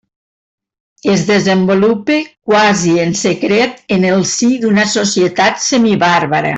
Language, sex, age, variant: Catalan, female, 50-59, Nord-Occidental